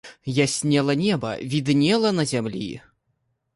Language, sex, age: Belarusian, male, 30-39